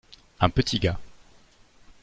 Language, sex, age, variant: French, male, 19-29, Français de métropole